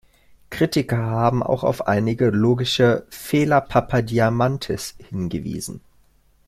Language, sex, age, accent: German, male, 19-29, Deutschland Deutsch